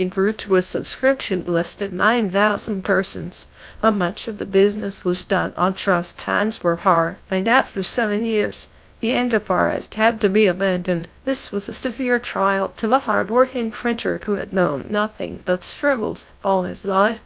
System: TTS, GlowTTS